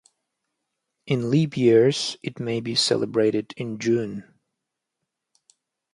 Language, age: English, 40-49